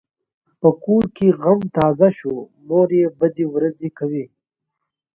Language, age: Pashto, 19-29